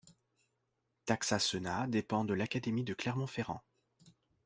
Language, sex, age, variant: French, male, 19-29, Français de métropole